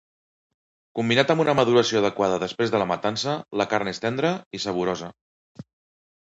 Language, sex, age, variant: Catalan, male, 40-49, Central